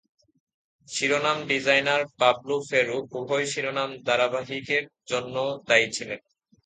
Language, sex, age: Bengali, male, 19-29